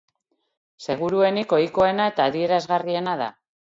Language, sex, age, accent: Basque, female, 40-49, Mendebalekoa (Araba, Bizkaia, Gipuzkoako mendebaleko herri batzuk)